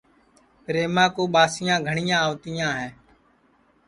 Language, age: Sansi, 19-29